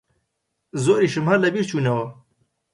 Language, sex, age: Central Kurdish, male, 19-29